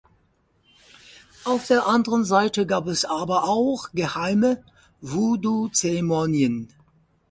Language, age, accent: German, 50-59, Deutschland Deutsch